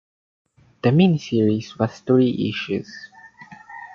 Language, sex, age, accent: English, male, under 19, Filipino